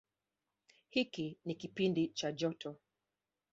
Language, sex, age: Swahili, female, 60-69